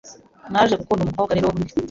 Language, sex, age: Kinyarwanda, female, 40-49